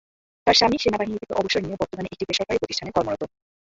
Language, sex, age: Bengali, female, 19-29